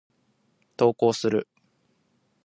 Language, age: Japanese, 19-29